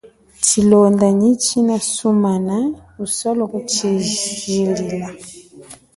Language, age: Chokwe, 40-49